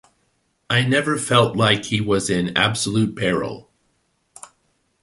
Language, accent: English, United States English